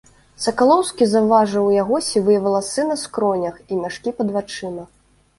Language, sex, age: Belarusian, female, 19-29